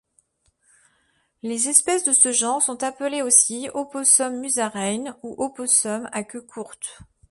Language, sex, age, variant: French, female, 40-49, Français de métropole